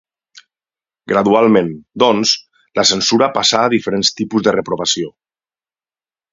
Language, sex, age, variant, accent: Catalan, male, 40-49, Valencià septentrional, valencià